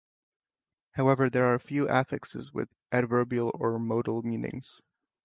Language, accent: English, United States English